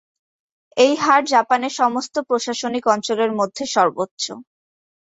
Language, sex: Bengali, female